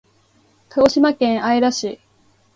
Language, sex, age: Japanese, female, 19-29